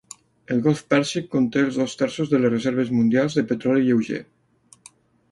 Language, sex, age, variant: Catalan, male, 40-49, Nord-Occidental